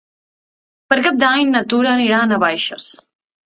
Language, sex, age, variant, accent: Catalan, female, 19-29, Central, Barceloní